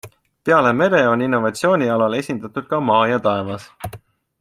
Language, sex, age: Estonian, male, 19-29